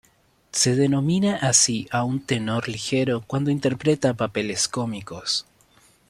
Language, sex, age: Spanish, male, 19-29